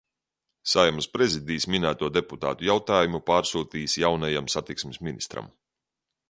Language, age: Latvian, 30-39